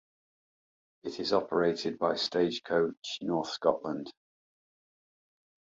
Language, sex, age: English, male, 40-49